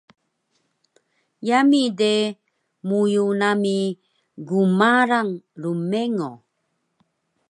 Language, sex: Taroko, female